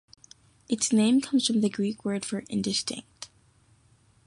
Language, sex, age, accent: English, female, 19-29, United States English